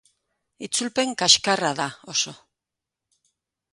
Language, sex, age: Basque, female, 60-69